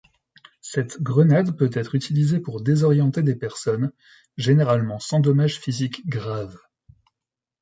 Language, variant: French, Français de métropole